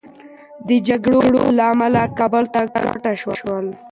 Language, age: Pashto, 19-29